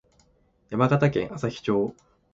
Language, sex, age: Japanese, male, 19-29